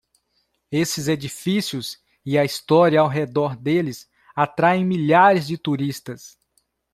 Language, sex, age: Portuguese, male, 40-49